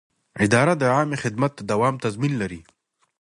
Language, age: Pashto, 19-29